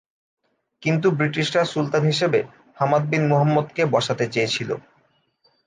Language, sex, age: Bengali, male, 19-29